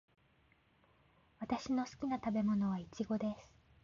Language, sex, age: Japanese, female, 19-29